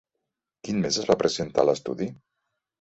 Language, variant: Catalan, Central